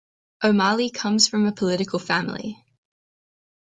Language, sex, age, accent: English, female, under 19, Australian English